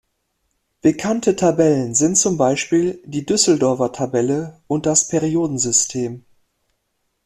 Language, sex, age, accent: German, male, 40-49, Deutschland Deutsch